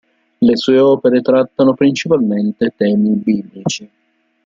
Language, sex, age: Italian, male, 19-29